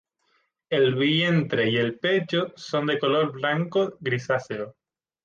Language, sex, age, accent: Spanish, male, 19-29, España: Islas Canarias